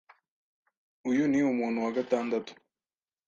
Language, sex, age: Kinyarwanda, male, 19-29